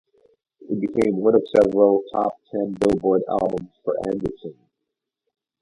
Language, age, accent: English, 40-49, United States English